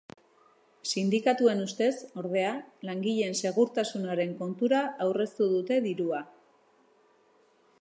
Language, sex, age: Basque, female, 30-39